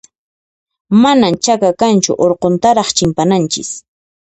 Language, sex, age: Puno Quechua, female, 30-39